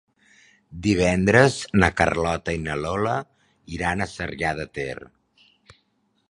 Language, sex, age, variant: Catalan, male, 40-49, Central